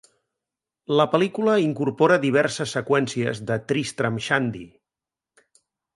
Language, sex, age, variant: Catalan, male, 50-59, Central